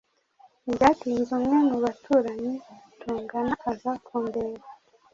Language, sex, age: Kinyarwanda, female, 30-39